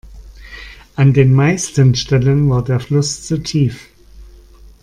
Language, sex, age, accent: German, male, 50-59, Deutschland Deutsch